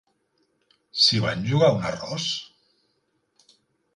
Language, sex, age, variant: Catalan, male, 40-49, Central